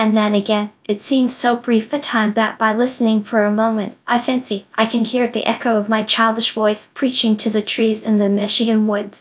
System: TTS, GradTTS